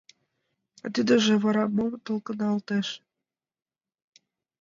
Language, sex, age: Mari, female, 19-29